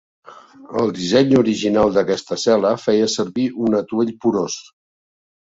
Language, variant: Catalan, Central